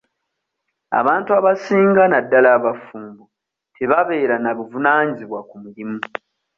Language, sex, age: Ganda, male, 30-39